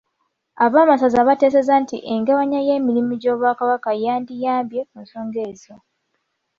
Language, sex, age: Ganda, female, 19-29